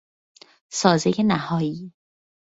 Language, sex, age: Persian, female, 19-29